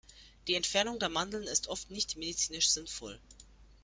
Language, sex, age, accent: German, female, 19-29, Deutschland Deutsch